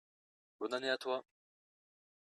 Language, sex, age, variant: French, male, 30-39, Français de métropole